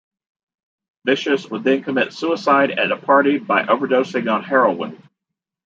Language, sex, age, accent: English, male, 50-59, United States English